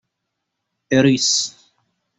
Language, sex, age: Persian, male, 19-29